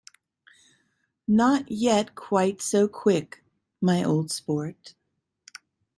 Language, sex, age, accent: English, female, 50-59, United States English